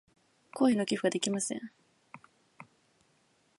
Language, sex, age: Japanese, female, under 19